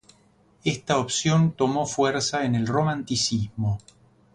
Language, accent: Spanish, Rioplatense: Argentina, Uruguay, este de Bolivia, Paraguay